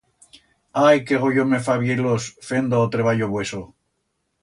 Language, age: Aragonese, 60-69